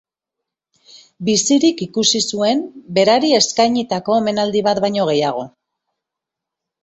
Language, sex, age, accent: Basque, female, 50-59, Mendebalekoa (Araba, Bizkaia, Gipuzkoako mendebaleko herri batzuk)